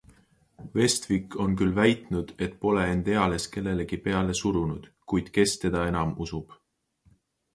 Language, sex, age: Estonian, male, 19-29